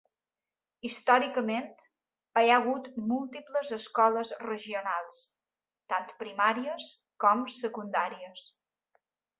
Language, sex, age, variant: Catalan, female, 40-49, Balear